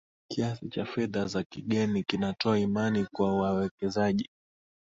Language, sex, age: Swahili, male, 19-29